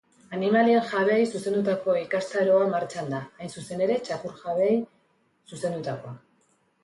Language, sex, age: Basque, female, 40-49